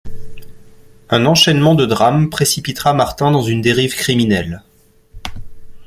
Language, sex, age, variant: French, male, 30-39, Français de métropole